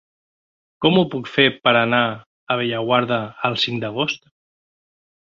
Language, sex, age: Catalan, male, 50-59